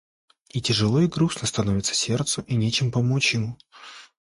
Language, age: Russian, 19-29